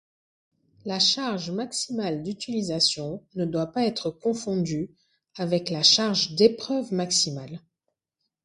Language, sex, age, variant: French, female, 40-49, Français de métropole